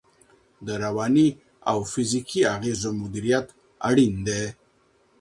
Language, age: Pashto, 40-49